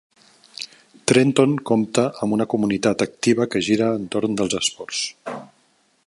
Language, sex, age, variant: Catalan, male, 50-59, Nord-Occidental